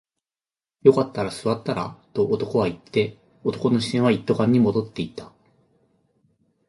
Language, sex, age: Japanese, male, 50-59